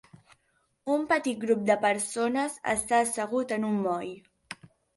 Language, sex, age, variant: Catalan, female, under 19, Central